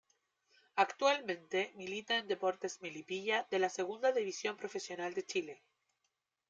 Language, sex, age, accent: Spanish, female, 19-29, Chileno: Chile, Cuyo